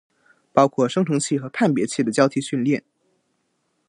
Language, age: Chinese, under 19